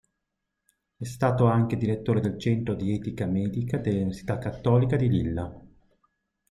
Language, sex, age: Italian, male, 50-59